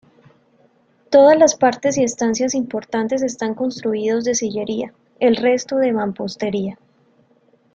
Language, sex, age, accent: Spanish, female, 19-29, Andino-Pacífico: Colombia, Perú, Ecuador, oeste de Bolivia y Venezuela andina